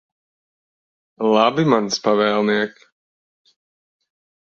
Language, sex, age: Latvian, male, 30-39